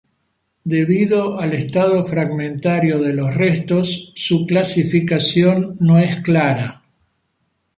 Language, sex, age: Spanish, male, 70-79